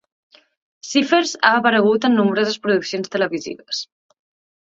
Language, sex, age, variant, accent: Catalan, female, 19-29, Central, Barceloní